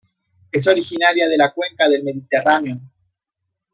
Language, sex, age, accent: Spanish, male, 30-39, México